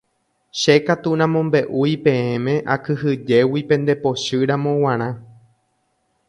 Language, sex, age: Guarani, male, 30-39